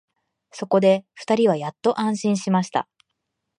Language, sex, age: Japanese, female, 19-29